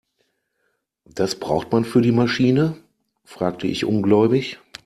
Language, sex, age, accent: German, male, 40-49, Deutschland Deutsch